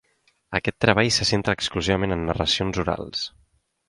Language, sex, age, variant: Catalan, male, 19-29, Central